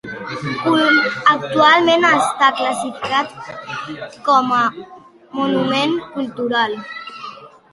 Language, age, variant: Catalan, under 19, Central